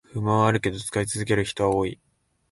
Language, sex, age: Japanese, male, 19-29